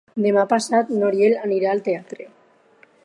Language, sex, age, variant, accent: Catalan, female, under 19, Alacantí, valencià